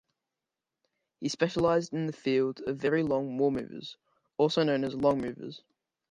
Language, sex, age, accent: English, male, under 19, Australian English